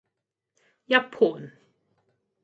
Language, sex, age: Cantonese, female, 19-29